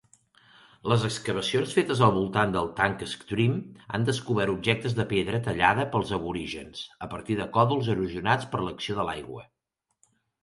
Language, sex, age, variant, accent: Catalan, male, 40-49, Central, tarragoní